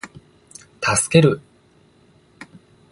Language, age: Japanese, 19-29